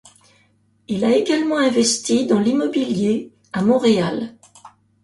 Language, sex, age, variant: French, female, 70-79, Français de métropole